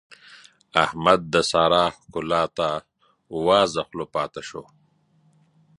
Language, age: Pashto, 40-49